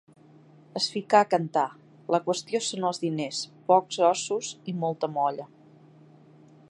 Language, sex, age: Catalan, female, 40-49